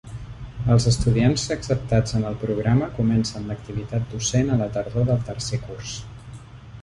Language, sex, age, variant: Catalan, male, 40-49, Central